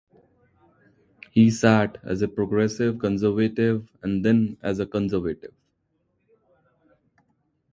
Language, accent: English, India and South Asia (India, Pakistan, Sri Lanka)